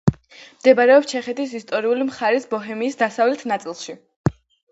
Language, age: Georgian, under 19